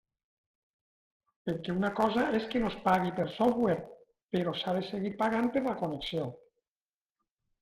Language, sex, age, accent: Catalan, male, 50-59, valencià